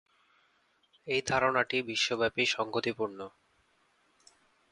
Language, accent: Bengali, প্রমিত